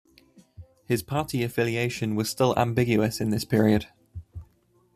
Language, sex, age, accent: English, male, 19-29, England English